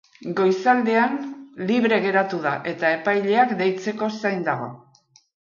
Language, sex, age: Basque, female, 60-69